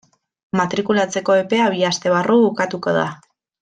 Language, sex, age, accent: Basque, female, 19-29, Mendebalekoa (Araba, Bizkaia, Gipuzkoako mendebaleko herri batzuk)